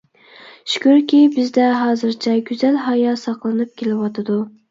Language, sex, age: Uyghur, female, 19-29